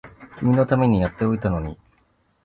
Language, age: Japanese, 40-49